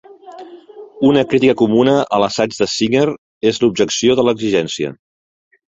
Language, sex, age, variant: Catalan, male, 40-49, Central